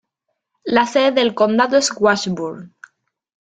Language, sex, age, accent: Spanish, female, 19-29, España: Norte peninsular (Asturias, Castilla y León, Cantabria, País Vasco, Navarra, Aragón, La Rioja, Guadalajara, Cuenca)